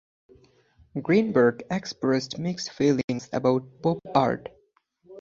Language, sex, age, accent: English, male, 19-29, United States English